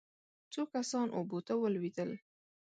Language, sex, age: Pashto, female, 19-29